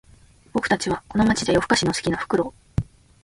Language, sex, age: Japanese, female, 19-29